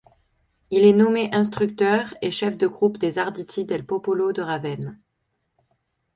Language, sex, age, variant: French, female, 19-29, Français de métropole